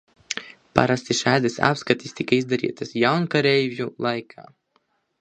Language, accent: Latvian, Latgaliešu